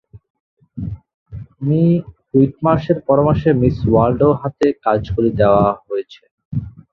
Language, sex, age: Bengali, male, 19-29